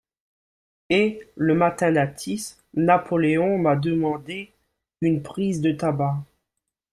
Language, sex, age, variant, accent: French, male, 19-29, Français des départements et régions d'outre-mer, Français de La Réunion